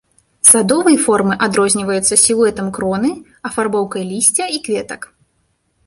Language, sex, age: Belarusian, female, 19-29